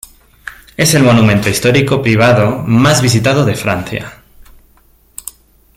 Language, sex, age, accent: Spanish, male, 30-39, España: Centro-Sur peninsular (Madrid, Toledo, Castilla-La Mancha)